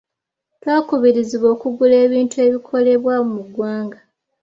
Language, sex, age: Ganda, female, 19-29